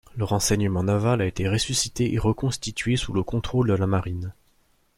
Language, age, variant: French, 30-39, Français de métropole